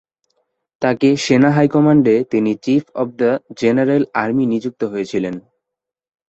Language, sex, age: Bengali, male, 19-29